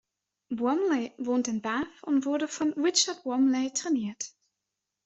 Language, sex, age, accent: German, female, 19-29, Deutschland Deutsch